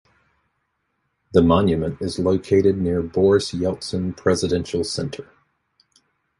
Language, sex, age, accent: English, male, 30-39, United States English